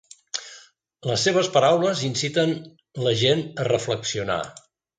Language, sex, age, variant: Catalan, male, 60-69, Central